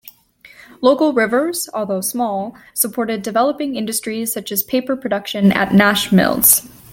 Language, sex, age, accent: English, female, 19-29, United States English